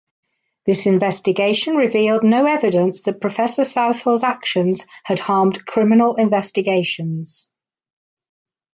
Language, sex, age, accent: English, female, 50-59, England English